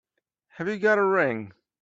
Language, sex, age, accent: English, male, 30-39, United States English